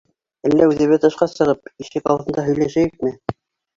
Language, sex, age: Bashkir, female, 60-69